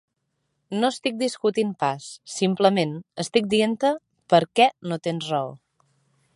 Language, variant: Catalan, Central